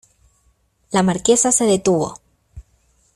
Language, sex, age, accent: Spanish, female, 19-29, Chileno: Chile, Cuyo